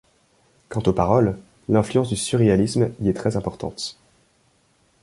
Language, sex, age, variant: French, male, 19-29, Français de métropole